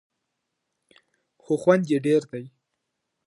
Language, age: Pashto, 19-29